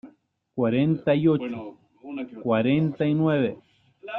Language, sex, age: Spanish, male, 19-29